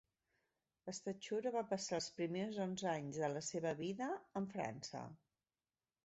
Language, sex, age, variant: Catalan, female, 40-49, Central